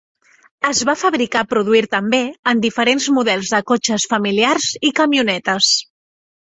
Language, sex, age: Catalan, female, 30-39